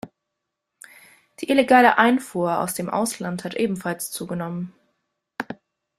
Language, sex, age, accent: German, female, 19-29, Deutschland Deutsch